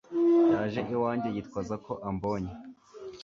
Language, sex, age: Kinyarwanda, male, 19-29